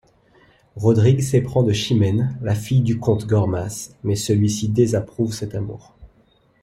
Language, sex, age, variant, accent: French, male, 19-29, Français des départements et régions d'outre-mer, Français de Guadeloupe